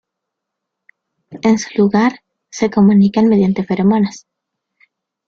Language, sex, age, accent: Spanish, female, under 19, México